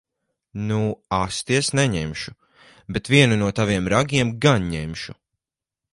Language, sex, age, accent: Latvian, male, 19-29, Riga